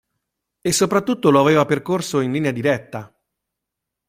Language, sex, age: Italian, male, 40-49